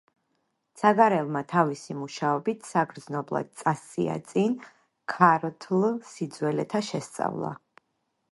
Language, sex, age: Georgian, female, 40-49